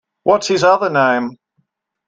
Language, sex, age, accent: English, male, 40-49, Australian English